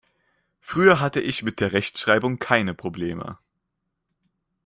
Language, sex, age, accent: German, male, 19-29, Deutschland Deutsch